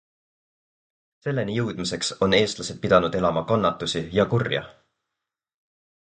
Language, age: Estonian, 19-29